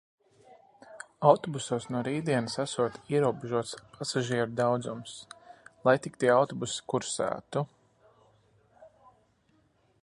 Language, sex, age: Latvian, male, 30-39